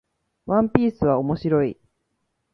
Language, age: Japanese, 19-29